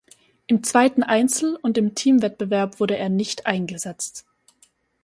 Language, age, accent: German, 19-29, Österreichisches Deutsch